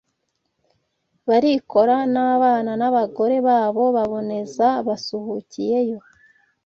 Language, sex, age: Kinyarwanda, female, 19-29